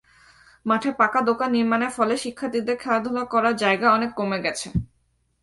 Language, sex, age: Bengali, female, 19-29